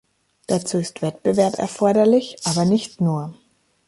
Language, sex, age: German, female, 30-39